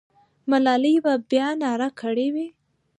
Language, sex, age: Pashto, female, 19-29